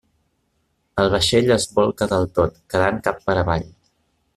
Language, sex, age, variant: Catalan, male, 30-39, Central